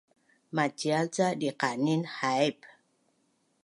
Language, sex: Bunun, female